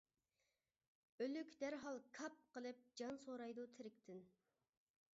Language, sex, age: Uyghur, male, 19-29